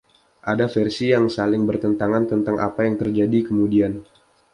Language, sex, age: Indonesian, male, 19-29